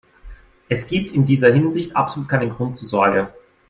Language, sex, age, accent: German, male, 30-39, Österreichisches Deutsch